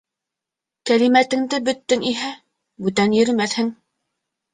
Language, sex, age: Bashkir, female, 19-29